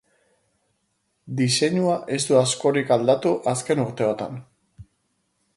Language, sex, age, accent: Basque, male, 30-39, Mendebalekoa (Araba, Bizkaia, Gipuzkoako mendebaleko herri batzuk)